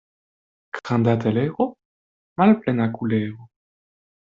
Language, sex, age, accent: Esperanto, male, 19-29, Internacia